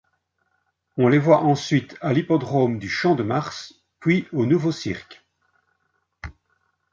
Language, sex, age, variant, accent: French, male, 60-69, Français d'Europe, Français de Belgique